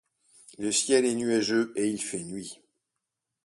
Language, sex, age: French, male, 60-69